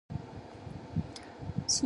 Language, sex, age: Japanese, female, 19-29